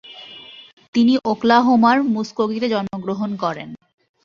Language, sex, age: Bengali, female, 19-29